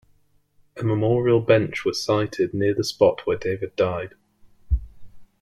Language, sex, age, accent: English, male, 19-29, England English